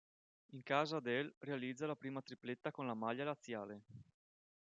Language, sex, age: Italian, male, 30-39